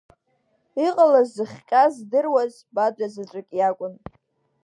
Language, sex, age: Abkhazian, female, under 19